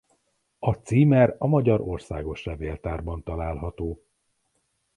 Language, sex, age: Hungarian, male, 30-39